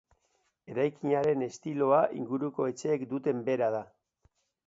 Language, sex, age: Basque, male, 60-69